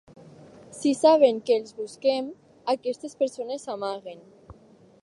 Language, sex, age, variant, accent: Catalan, female, under 19, Alacantí, valencià